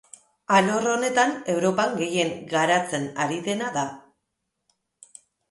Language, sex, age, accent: Basque, female, 40-49, Mendebalekoa (Araba, Bizkaia, Gipuzkoako mendebaleko herri batzuk)